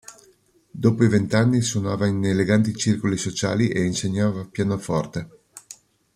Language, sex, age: Italian, male, 50-59